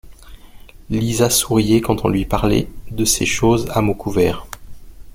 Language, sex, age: French, male, 50-59